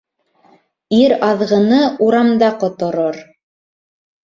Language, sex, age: Bashkir, female, 19-29